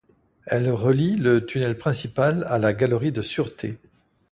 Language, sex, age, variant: French, male, 60-69, Français de métropole